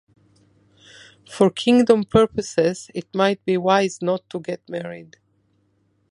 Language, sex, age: English, female, 50-59